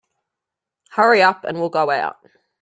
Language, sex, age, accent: English, female, 30-39, Australian English